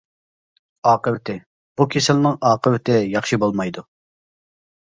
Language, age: Uyghur, 19-29